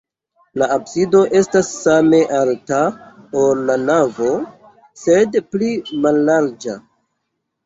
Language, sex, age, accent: Esperanto, male, 30-39, Internacia